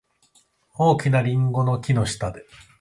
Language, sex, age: Japanese, male, 30-39